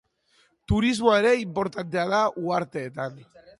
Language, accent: Basque, Mendebalekoa (Araba, Bizkaia, Gipuzkoako mendebaleko herri batzuk)